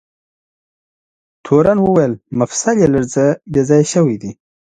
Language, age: Pashto, 30-39